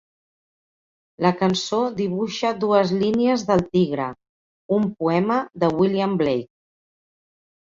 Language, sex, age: Catalan, female, 50-59